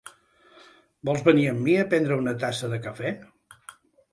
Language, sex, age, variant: Catalan, male, 60-69, Central